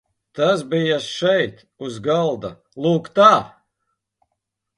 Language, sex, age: Latvian, male, 40-49